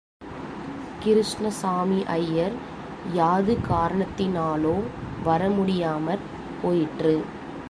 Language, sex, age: Tamil, female, 19-29